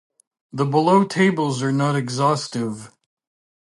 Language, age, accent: English, 50-59, Canadian English